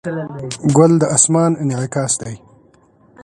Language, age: Pashto, 30-39